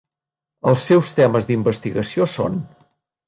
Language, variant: Catalan, Nord-Occidental